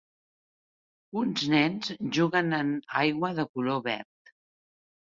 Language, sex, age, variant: Catalan, female, 60-69, Central